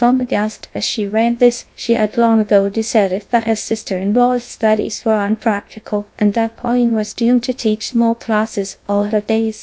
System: TTS, GlowTTS